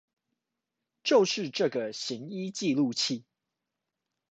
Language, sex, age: Chinese, male, 19-29